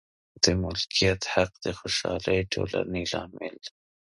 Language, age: Pashto, 19-29